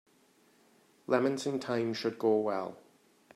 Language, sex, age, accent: English, male, 40-49, England English